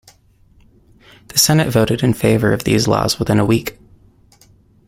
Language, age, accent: English, 19-29, United States English